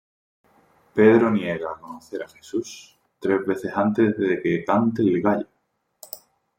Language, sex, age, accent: Spanish, male, 30-39, España: Sur peninsular (Andalucia, Extremadura, Murcia)